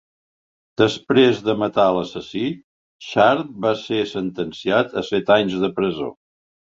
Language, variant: Catalan, Central